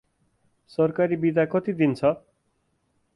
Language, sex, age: Nepali, male, 30-39